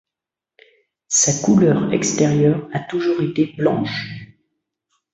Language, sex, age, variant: French, male, 30-39, Français de métropole